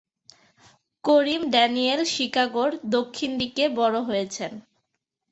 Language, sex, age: Bengali, male, 30-39